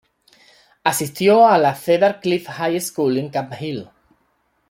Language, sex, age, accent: Spanish, male, 30-39, España: Sur peninsular (Andalucia, Extremadura, Murcia)